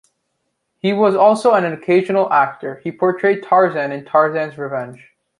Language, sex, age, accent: English, male, under 19, United States English